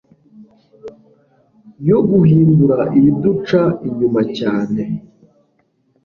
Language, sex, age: Kinyarwanda, male, 19-29